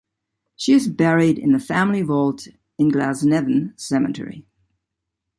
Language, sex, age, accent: English, female, 70-79, United States English